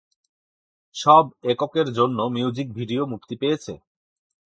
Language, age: Bengali, 30-39